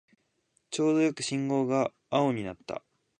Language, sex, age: Japanese, male, 19-29